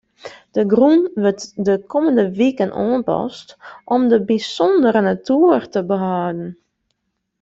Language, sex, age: Western Frisian, female, 30-39